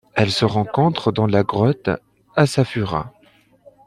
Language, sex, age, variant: French, male, 30-39, Français de métropole